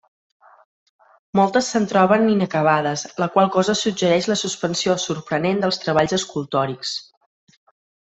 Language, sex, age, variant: Catalan, female, 30-39, Central